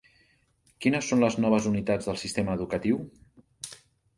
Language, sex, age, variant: Catalan, male, 50-59, Central